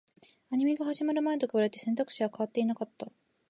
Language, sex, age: Japanese, female, 19-29